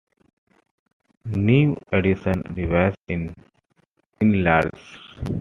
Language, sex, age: English, male, 19-29